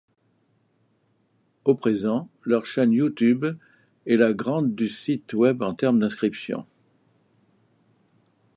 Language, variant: French, Français de métropole